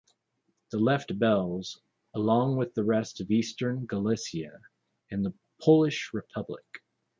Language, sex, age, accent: English, male, 40-49, United States English